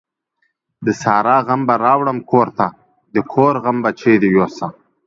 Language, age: Pashto, 30-39